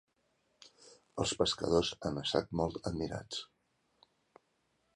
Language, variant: Catalan, Central